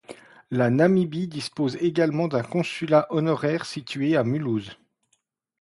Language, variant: French, Français de métropole